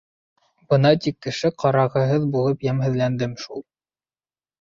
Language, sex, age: Bashkir, male, 19-29